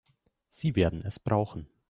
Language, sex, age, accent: German, male, 19-29, Deutschland Deutsch